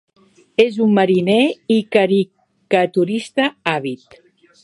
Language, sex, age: Catalan, female, 70-79